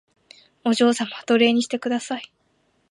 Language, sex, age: Japanese, female, 19-29